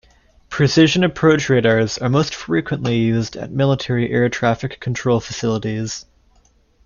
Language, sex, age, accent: English, male, 19-29, Canadian English